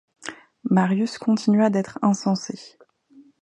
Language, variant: French, Français de métropole